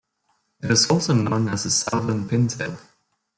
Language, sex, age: English, male, 19-29